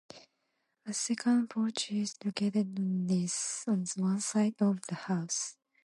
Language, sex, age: English, female, 19-29